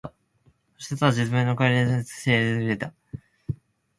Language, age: Japanese, 19-29